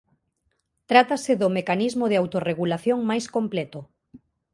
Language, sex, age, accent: Galician, female, 30-39, Normativo (estándar)